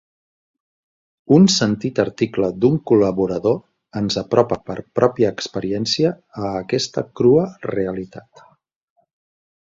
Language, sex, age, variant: Catalan, male, 40-49, Central